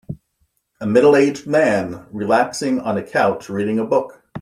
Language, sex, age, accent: English, male, 50-59, United States English